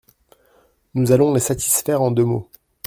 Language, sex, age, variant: French, male, 19-29, Français de métropole